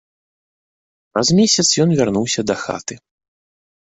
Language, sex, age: Belarusian, male, 30-39